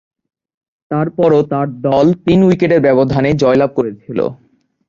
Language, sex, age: Bengali, male, 19-29